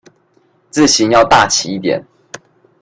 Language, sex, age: Chinese, male, 19-29